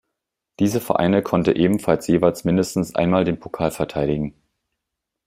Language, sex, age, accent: German, male, 30-39, Deutschland Deutsch